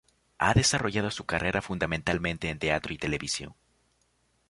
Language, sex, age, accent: Spanish, male, under 19, Andino-Pacífico: Colombia, Perú, Ecuador, oeste de Bolivia y Venezuela andina